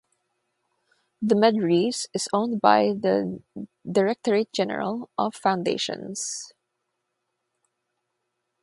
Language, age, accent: English, 19-29, United States English; Filipino